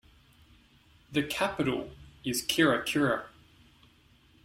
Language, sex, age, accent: English, male, 30-39, Australian English